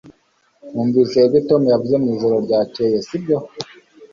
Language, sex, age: Kinyarwanda, male, 19-29